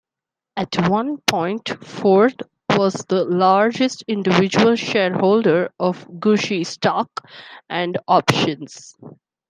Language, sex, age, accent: English, female, 19-29, India and South Asia (India, Pakistan, Sri Lanka)